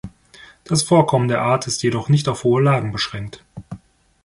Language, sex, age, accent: German, male, 30-39, Deutschland Deutsch